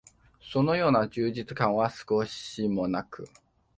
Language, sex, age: Japanese, male, 19-29